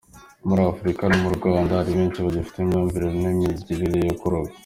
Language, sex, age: Kinyarwanda, male, under 19